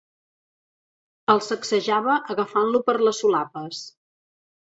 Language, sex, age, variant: Catalan, female, 40-49, Central